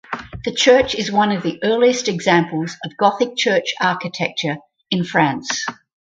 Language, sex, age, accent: English, female, 60-69, Australian English